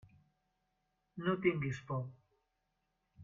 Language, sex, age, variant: Catalan, male, 50-59, Central